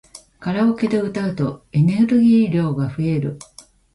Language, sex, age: Japanese, female, 50-59